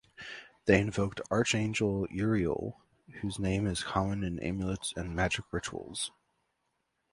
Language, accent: English, United States English